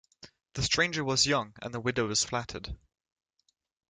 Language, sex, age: English, male, 19-29